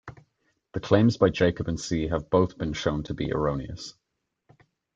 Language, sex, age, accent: English, male, 19-29, Irish English